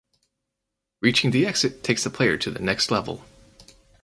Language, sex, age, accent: English, male, 19-29, United States English